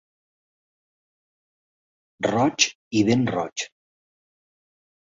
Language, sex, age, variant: Catalan, male, 50-59, Central